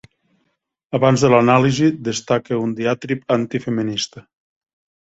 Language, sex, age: Catalan, male, 50-59